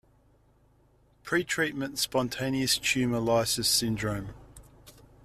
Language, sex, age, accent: English, male, 30-39, Australian English